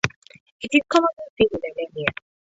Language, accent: English, England English